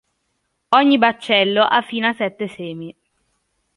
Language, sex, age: Italian, female, under 19